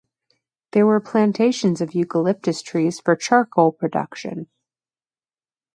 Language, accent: English, United States English